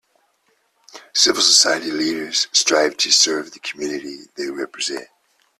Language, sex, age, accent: English, male, 50-59, England English